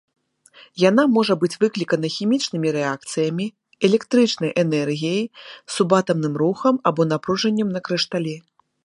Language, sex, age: Belarusian, female, 30-39